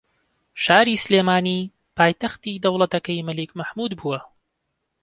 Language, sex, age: Central Kurdish, male, 19-29